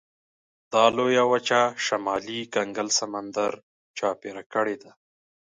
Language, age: Pashto, 30-39